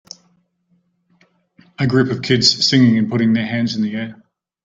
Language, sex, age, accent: English, male, 40-49, Australian English